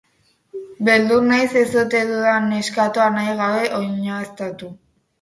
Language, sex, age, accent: Basque, female, under 19, Mendebalekoa (Araba, Bizkaia, Gipuzkoako mendebaleko herri batzuk)